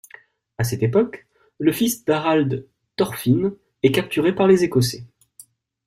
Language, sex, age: French, male, 19-29